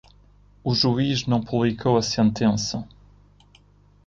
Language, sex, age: Portuguese, male, 19-29